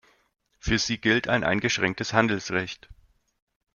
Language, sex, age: German, male, 30-39